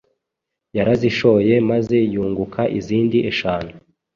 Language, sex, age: Kinyarwanda, male, 40-49